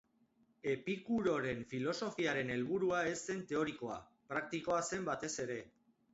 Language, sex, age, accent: Basque, male, 30-39, Mendebalekoa (Araba, Bizkaia, Gipuzkoako mendebaleko herri batzuk)